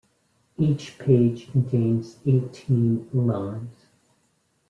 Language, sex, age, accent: English, male, 50-59, United States English